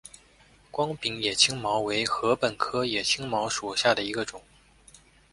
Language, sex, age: Chinese, male, 19-29